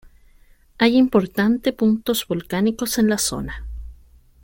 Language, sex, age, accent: Spanish, female, 19-29, Chileno: Chile, Cuyo